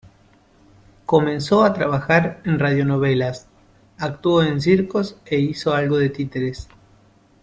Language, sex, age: Spanish, male, 30-39